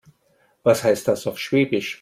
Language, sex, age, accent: German, male, 50-59, Österreichisches Deutsch